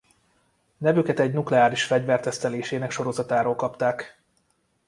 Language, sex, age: Hungarian, male, 30-39